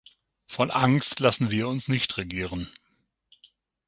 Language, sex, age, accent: German, male, 50-59, Deutschland Deutsch; Süddeutsch